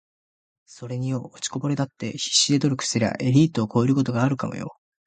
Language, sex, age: Japanese, male, 19-29